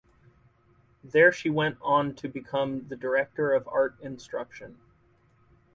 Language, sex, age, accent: English, male, 30-39, United States English